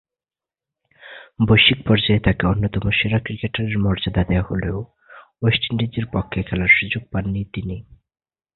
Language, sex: Bengali, male